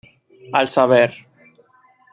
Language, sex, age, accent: Spanish, male, 19-29, México